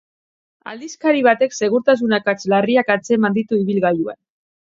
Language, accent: Basque, Mendebalekoa (Araba, Bizkaia, Gipuzkoako mendebaleko herri batzuk)